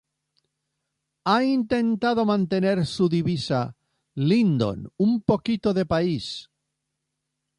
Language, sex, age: Spanish, female, 70-79